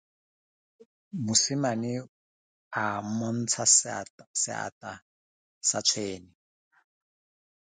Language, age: Tswana, 30-39